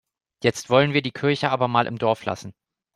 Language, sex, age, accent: German, male, 19-29, Deutschland Deutsch